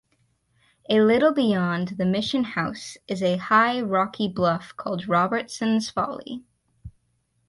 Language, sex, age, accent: English, female, 19-29, United States English